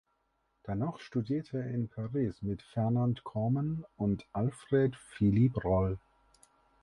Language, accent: German, Deutschland Deutsch